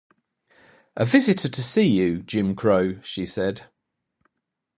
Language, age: English, 40-49